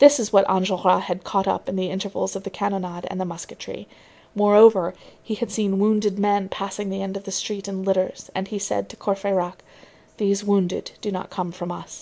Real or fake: real